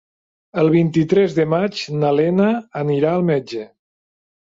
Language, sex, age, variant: Catalan, male, 40-49, Nord-Occidental